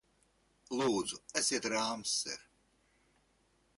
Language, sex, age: Latvian, male, 50-59